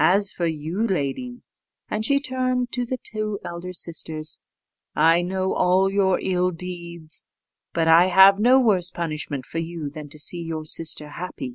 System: none